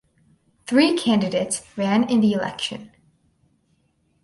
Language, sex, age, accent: English, female, under 19, United States English